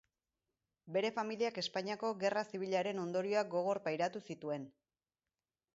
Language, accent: Basque, Erdialdekoa edo Nafarra (Gipuzkoa, Nafarroa)